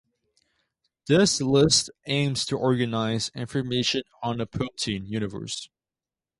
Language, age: English, under 19